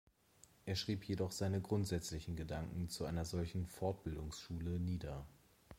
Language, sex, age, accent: German, male, 30-39, Deutschland Deutsch